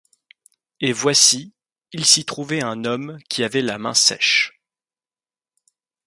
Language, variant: French, Français de métropole